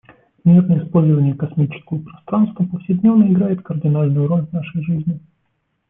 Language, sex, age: Russian, male, 30-39